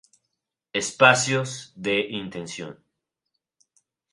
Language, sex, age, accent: Spanish, male, 19-29, México